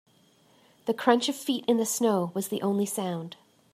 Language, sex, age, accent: English, female, 40-49, Canadian English